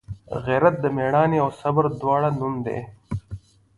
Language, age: Pashto, 19-29